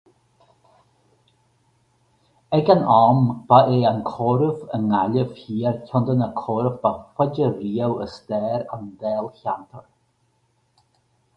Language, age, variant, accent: Irish, 50-59, Gaeilge Uladh, Cainteoir dúchais, Gaeltacht